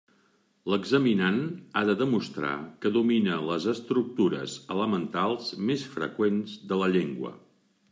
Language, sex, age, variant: Catalan, male, 50-59, Central